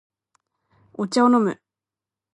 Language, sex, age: Japanese, female, under 19